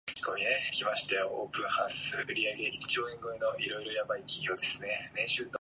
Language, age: English, 19-29